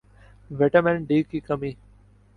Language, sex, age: Urdu, male, 19-29